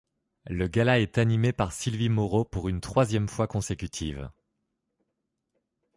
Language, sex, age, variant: French, male, 30-39, Français de métropole